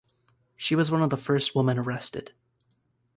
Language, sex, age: English, male, 19-29